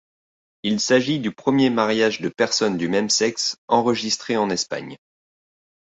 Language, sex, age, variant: French, male, 30-39, Français de métropole